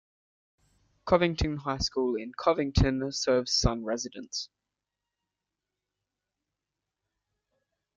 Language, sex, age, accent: English, male, under 19, Australian English